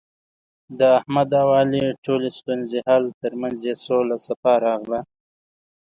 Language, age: Pashto, 19-29